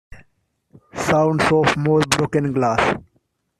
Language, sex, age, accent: English, male, under 19, India and South Asia (India, Pakistan, Sri Lanka)